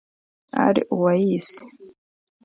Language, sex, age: Kinyarwanda, female, 19-29